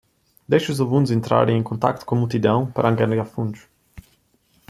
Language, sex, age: Portuguese, male, 19-29